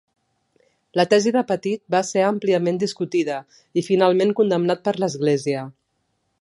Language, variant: Catalan, Central